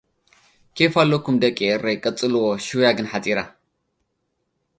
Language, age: Tigrinya, 19-29